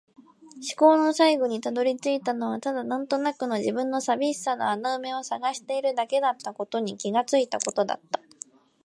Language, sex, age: Japanese, female, 19-29